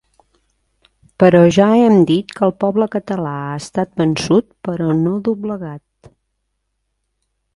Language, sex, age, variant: Catalan, female, 50-59, Central